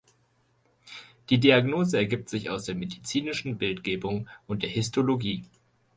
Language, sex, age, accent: German, male, 19-29, Deutschland Deutsch